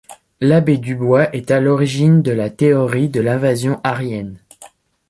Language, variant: French, Français de métropole